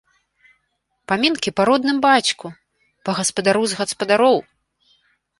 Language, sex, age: Belarusian, female, 40-49